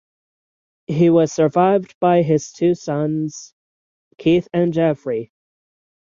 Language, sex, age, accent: English, male, 19-29, United States English; England English